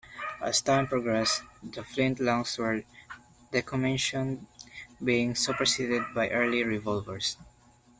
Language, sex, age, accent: English, male, under 19, Filipino